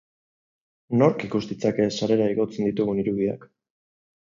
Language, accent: Basque, Erdialdekoa edo Nafarra (Gipuzkoa, Nafarroa)